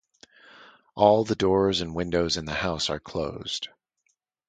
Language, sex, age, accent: English, male, 30-39, United States English